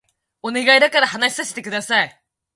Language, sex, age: Japanese, female, 19-29